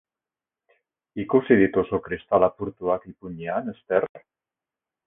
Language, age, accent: Basque, 60-69, Mendebalekoa (Araba, Bizkaia, Gipuzkoako mendebaleko herri batzuk)